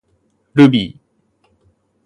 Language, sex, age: Japanese, male, under 19